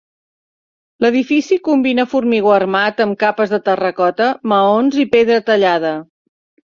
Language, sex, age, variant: Catalan, female, 60-69, Central